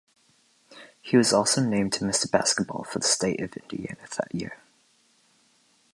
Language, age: English, 19-29